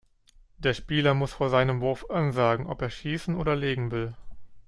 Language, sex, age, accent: German, male, 30-39, Deutschland Deutsch